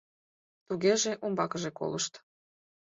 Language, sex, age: Mari, female, 19-29